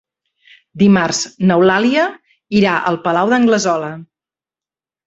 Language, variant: Catalan, Central